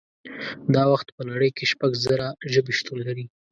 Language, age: Pashto, 19-29